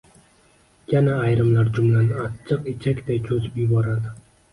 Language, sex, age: Uzbek, male, 19-29